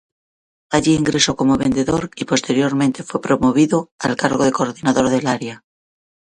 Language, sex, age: Spanish, female, 40-49